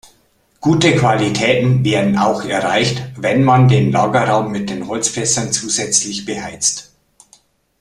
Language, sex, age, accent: German, male, 30-39, Deutschland Deutsch